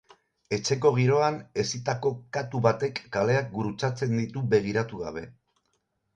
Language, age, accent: Basque, 60-69, Erdialdekoa edo Nafarra (Gipuzkoa, Nafarroa)